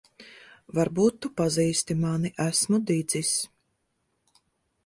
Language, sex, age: Latvian, female, 40-49